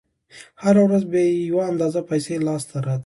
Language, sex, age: Pashto, female, 30-39